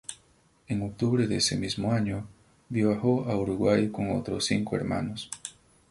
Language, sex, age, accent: Spanish, male, 30-39, Andino-Pacífico: Colombia, Perú, Ecuador, oeste de Bolivia y Venezuela andina